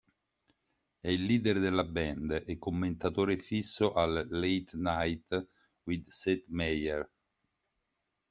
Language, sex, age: Italian, male, 50-59